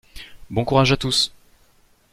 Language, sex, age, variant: French, male, 19-29, Français de métropole